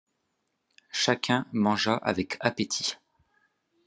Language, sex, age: French, male, 30-39